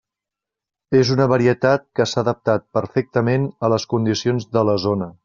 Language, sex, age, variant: Catalan, male, 40-49, Central